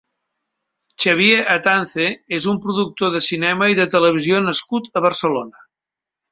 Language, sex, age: Catalan, male, 60-69